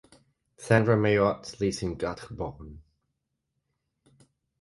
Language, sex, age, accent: English, male, 30-39, United States English